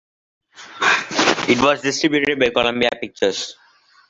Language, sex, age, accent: English, male, under 19, India and South Asia (India, Pakistan, Sri Lanka)